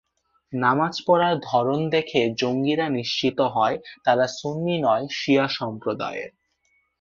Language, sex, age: Bengali, male, 19-29